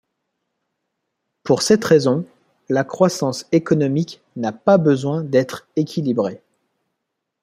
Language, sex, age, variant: French, male, 30-39, Français de métropole